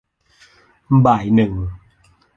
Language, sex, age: Thai, male, 40-49